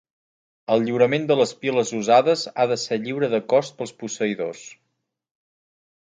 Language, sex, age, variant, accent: Catalan, male, 30-39, Central, gironí